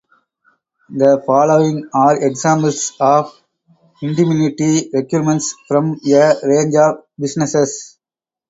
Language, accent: English, India and South Asia (India, Pakistan, Sri Lanka)